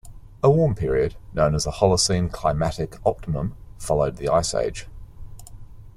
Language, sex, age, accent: English, male, 40-49, Australian English